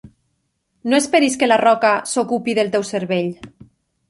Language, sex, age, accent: Catalan, female, 30-39, valencià